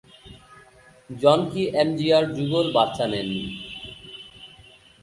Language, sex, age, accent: Bengali, male, 19-29, Native